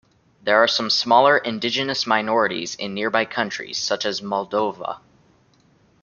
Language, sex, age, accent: English, male, 19-29, United States English